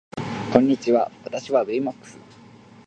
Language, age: Japanese, 19-29